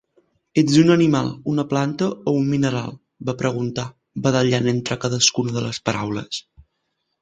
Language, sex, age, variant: Catalan, male, 19-29, Central